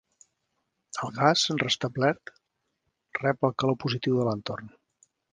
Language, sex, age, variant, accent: Catalan, male, 50-59, Central, central